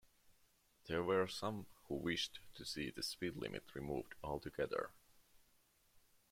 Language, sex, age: English, male, 19-29